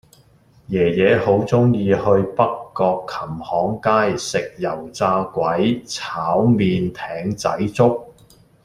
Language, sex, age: Cantonese, male, 50-59